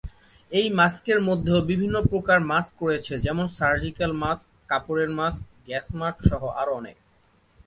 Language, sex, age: Bengali, male, 19-29